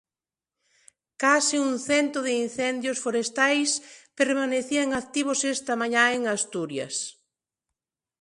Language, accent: Galician, Neofalante